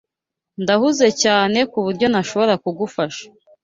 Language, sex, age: Kinyarwanda, female, 19-29